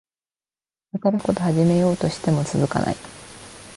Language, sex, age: Japanese, female, 19-29